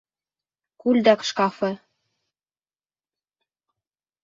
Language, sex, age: Bashkir, male, 30-39